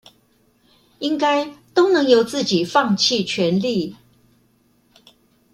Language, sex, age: Chinese, female, 60-69